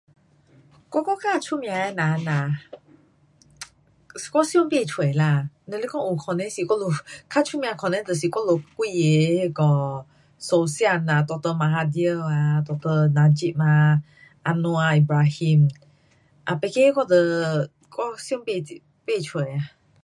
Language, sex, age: Pu-Xian Chinese, female, 40-49